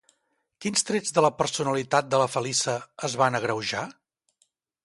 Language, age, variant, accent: Catalan, 50-59, Central, central